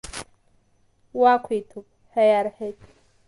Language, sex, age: Abkhazian, female, under 19